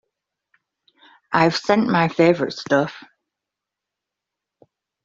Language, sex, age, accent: English, female, 40-49, England English